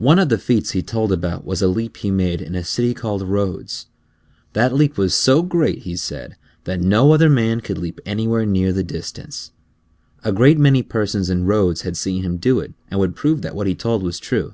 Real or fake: real